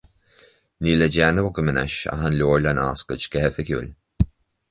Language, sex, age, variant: Irish, male, 30-39, Gaeilge Uladh